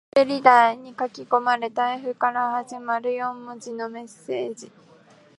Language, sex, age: Japanese, female, 19-29